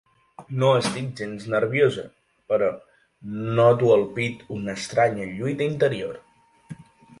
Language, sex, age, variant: Catalan, male, 19-29, Nord-Occidental